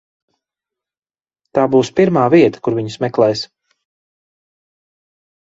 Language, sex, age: Latvian, male, 40-49